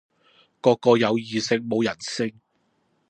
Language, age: Cantonese, 30-39